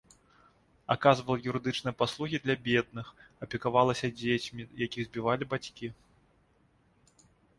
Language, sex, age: Belarusian, male, 30-39